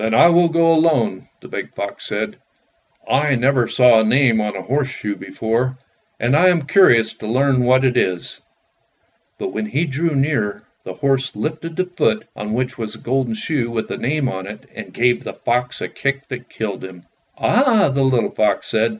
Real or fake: real